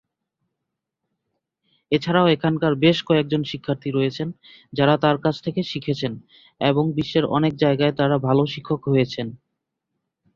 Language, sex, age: Bengali, male, 19-29